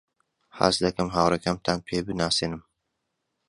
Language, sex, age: Central Kurdish, male, 30-39